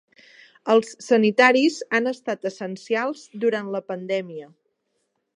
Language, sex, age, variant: Catalan, female, 30-39, Central